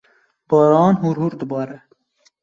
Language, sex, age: Kurdish, male, 19-29